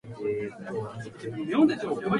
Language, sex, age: Japanese, female, 19-29